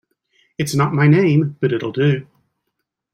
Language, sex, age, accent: English, male, 60-69, United States English